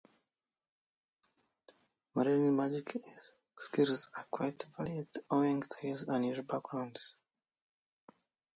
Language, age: English, 19-29